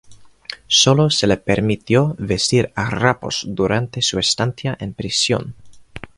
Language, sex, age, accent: Spanish, male, 19-29, España: Centro-Sur peninsular (Madrid, Toledo, Castilla-La Mancha)